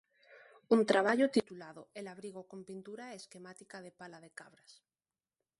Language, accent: Galician, Neofalante